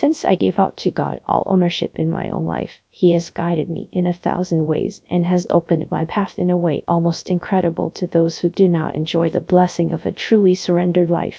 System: TTS, GradTTS